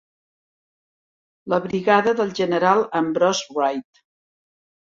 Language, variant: Catalan, Central